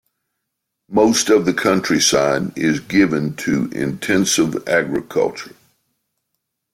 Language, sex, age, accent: English, male, 60-69, United States English